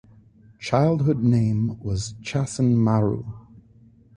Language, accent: English, United States English